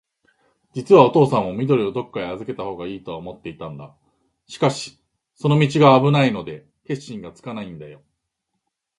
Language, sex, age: Japanese, male, 40-49